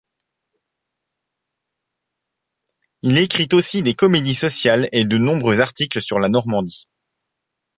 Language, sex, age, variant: French, male, 30-39, Français de métropole